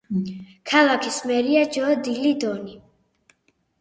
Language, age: Georgian, 40-49